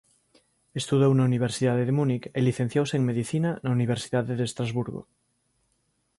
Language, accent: Galician, Normativo (estándar)